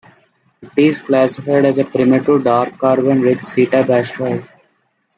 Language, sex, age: English, male, 19-29